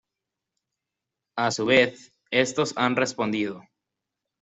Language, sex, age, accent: Spanish, male, 19-29, Andino-Pacífico: Colombia, Perú, Ecuador, oeste de Bolivia y Venezuela andina